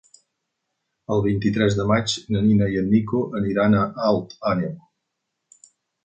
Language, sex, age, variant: Catalan, male, 50-59, Septentrional